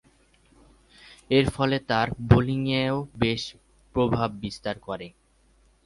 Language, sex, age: Bengali, male, 19-29